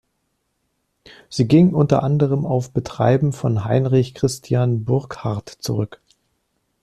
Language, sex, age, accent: German, male, 50-59, Deutschland Deutsch